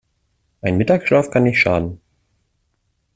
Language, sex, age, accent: German, male, 19-29, Deutschland Deutsch